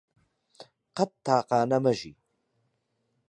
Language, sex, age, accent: Central Kurdish, male, 30-39, سۆرانی